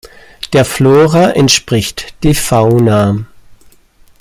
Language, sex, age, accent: German, male, 50-59, Deutschland Deutsch